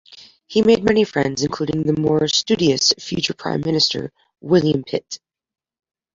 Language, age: English, 30-39